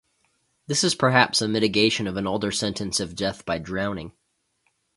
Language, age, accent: English, 19-29, United States English